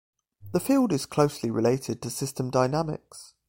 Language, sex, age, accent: English, male, 19-29, England English